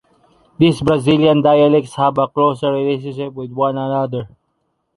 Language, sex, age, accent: English, male, 19-29, Filipino